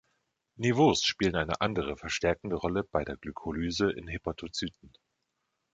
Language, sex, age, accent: German, male, 30-39, Deutschland Deutsch